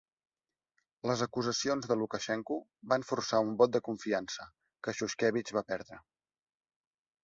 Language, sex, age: Catalan, male, 19-29